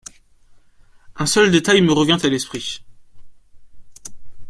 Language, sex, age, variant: French, male, under 19, Français de métropole